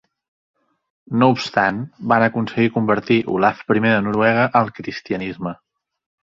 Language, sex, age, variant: Catalan, male, 30-39, Central